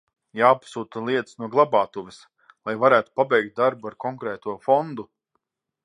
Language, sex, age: Latvian, male, 30-39